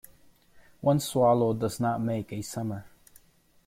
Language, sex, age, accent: English, male, 19-29, United States English